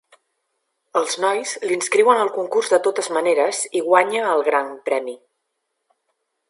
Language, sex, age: Catalan, female, 40-49